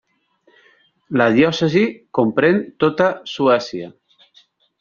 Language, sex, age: Catalan, male, 40-49